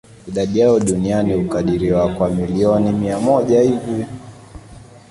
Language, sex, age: Swahili, male, 19-29